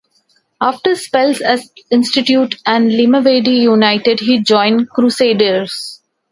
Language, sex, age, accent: English, female, 40-49, India and South Asia (India, Pakistan, Sri Lanka)